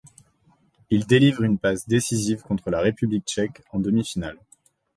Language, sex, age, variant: French, male, 19-29, Français de métropole